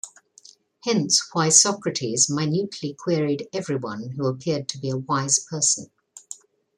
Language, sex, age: English, female, 60-69